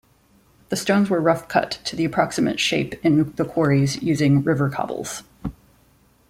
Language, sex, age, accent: English, female, 40-49, United States English